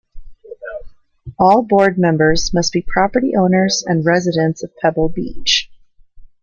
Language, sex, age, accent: English, female, 30-39, United States English